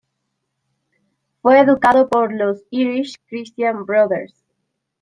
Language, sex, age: Spanish, female, 19-29